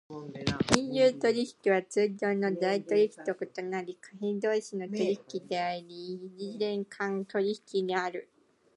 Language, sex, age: Japanese, female, 19-29